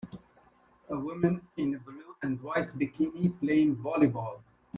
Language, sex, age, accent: English, male, 19-29, United States English